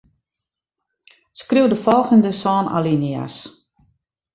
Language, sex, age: Western Frisian, female, 60-69